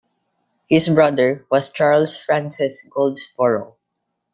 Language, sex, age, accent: English, male, under 19, Filipino